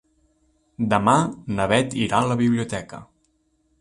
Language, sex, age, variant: Catalan, male, 30-39, Central